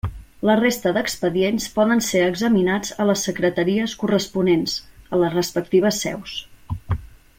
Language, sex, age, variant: Catalan, female, 40-49, Central